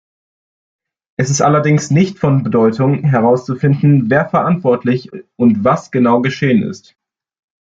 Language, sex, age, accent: German, male, under 19, Deutschland Deutsch